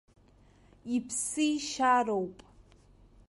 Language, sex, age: Abkhazian, female, under 19